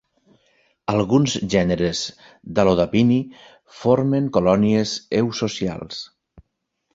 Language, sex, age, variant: Catalan, male, 40-49, Nord-Occidental